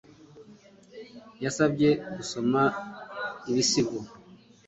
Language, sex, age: Kinyarwanda, male, 30-39